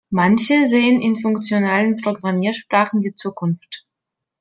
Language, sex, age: German, female, 30-39